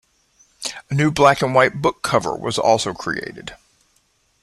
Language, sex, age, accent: English, male, 40-49, United States English